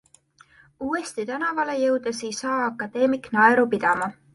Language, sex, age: Estonian, female, 19-29